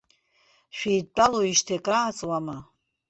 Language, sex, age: Abkhazian, female, 50-59